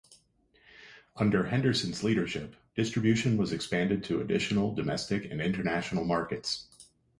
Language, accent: English, United States English